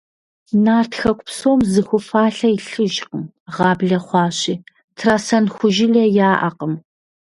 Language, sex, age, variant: Kabardian, female, 40-49, Адыгэбзэ (Къэбэрдей, Кирил, Урысей)